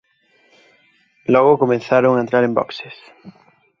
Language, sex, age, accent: Galician, male, 19-29, Central (gheada)